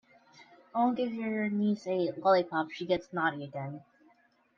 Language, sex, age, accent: English, female, under 19, United States English